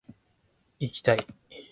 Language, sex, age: Japanese, male, 19-29